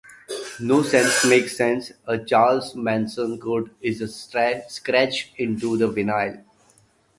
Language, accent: English, United States English